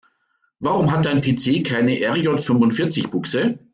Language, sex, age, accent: German, male, 50-59, Deutschland Deutsch